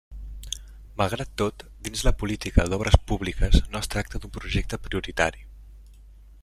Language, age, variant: Catalan, 19-29, Central